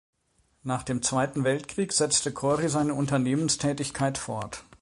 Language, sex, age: German, male, 40-49